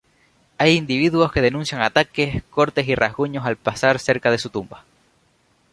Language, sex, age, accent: Spanish, male, 19-29, España: Islas Canarias